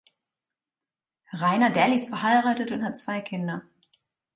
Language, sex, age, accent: German, female, 30-39, Deutschland Deutsch